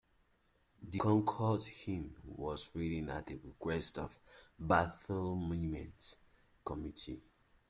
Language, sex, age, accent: English, male, 19-29, England English